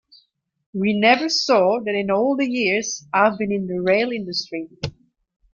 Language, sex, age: English, female, 50-59